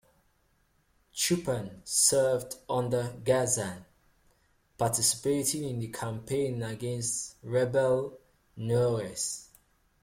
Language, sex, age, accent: English, male, 19-29, England English